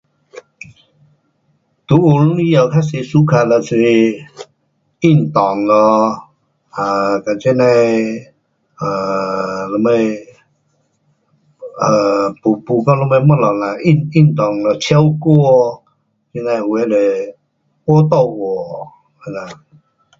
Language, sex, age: Pu-Xian Chinese, male, 60-69